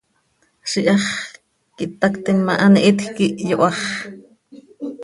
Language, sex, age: Seri, female, 30-39